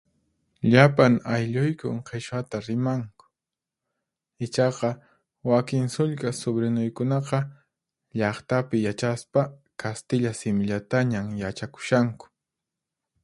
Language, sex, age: Puno Quechua, male, 30-39